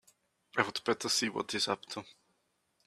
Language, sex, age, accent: English, male, 19-29, England English